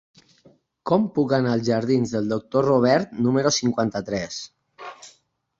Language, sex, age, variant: Catalan, male, 30-39, Nord-Occidental